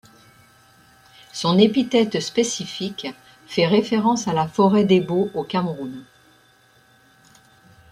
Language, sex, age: French, female, 60-69